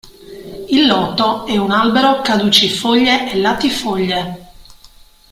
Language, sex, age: Italian, female, 40-49